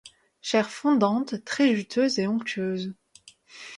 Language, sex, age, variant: French, female, 19-29, Français de métropole